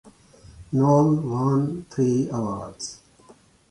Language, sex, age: English, male, 40-49